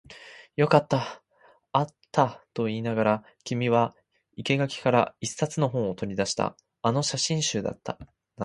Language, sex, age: Japanese, male, under 19